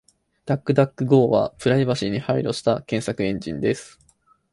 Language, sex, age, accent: Japanese, male, 19-29, 標準語